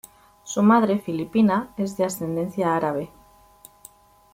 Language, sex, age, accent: Spanish, female, 30-39, España: Norte peninsular (Asturias, Castilla y León, Cantabria, País Vasco, Navarra, Aragón, La Rioja, Guadalajara, Cuenca)